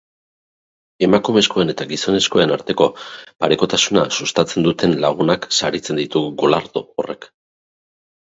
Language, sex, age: Basque, male, 30-39